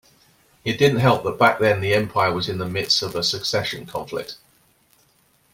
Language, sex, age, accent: English, male, 40-49, England English